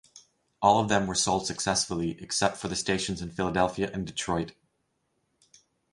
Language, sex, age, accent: English, male, 50-59, United States English